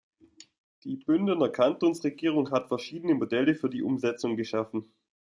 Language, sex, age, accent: German, male, 19-29, Deutschland Deutsch